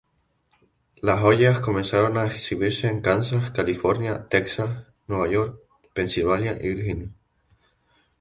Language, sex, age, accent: Spanish, male, 19-29, España: Islas Canarias